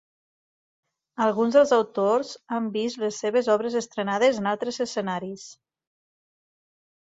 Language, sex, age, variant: Catalan, female, 30-39, Nord-Occidental